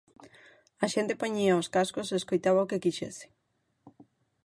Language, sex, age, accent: Galician, female, 30-39, Oriental (común en zona oriental); Normativo (estándar)